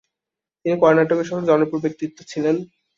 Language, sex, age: Bengali, male, under 19